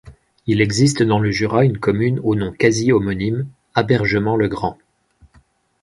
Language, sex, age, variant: French, male, 30-39, Français de métropole